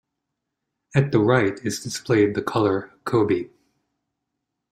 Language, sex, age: English, male, 60-69